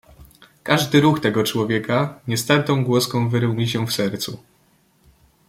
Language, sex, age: Polish, male, 19-29